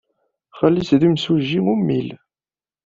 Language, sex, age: Kabyle, male, 19-29